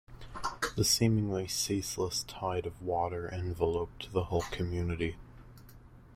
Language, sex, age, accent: English, male, under 19, United States English